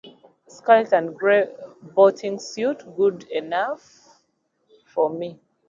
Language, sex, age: English, female, 30-39